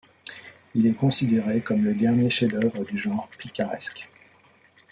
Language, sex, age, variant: French, male, 40-49, Français de métropole